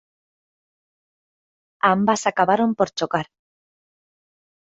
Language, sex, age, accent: Spanish, female, 30-39, España: Centro-Sur peninsular (Madrid, Toledo, Castilla-La Mancha)